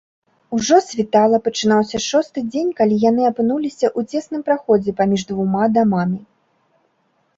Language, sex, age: Belarusian, female, 30-39